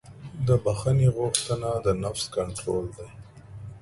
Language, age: Pashto, 30-39